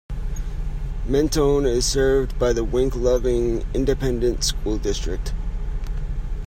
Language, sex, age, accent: English, male, 30-39, United States English